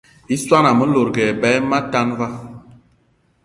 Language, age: Eton (Cameroon), 30-39